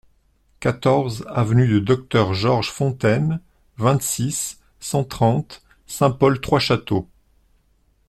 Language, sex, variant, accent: French, male, Français d'Europe, Français de Suisse